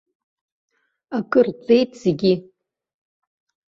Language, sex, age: Abkhazian, female, 60-69